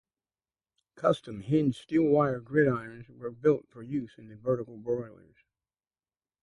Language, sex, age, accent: English, male, 60-69, United States English